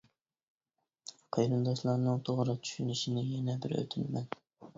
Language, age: Uyghur, 30-39